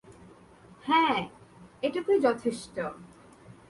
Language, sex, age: Bengali, female, 19-29